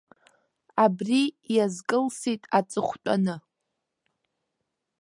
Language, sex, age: Abkhazian, female, under 19